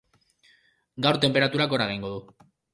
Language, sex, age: Basque, male, 19-29